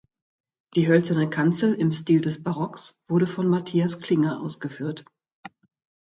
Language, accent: German, Deutschland Deutsch